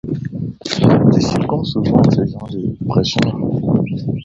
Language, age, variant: French, 19-29, Français d'Europe